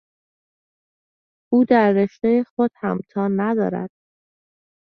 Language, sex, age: Persian, female, 19-29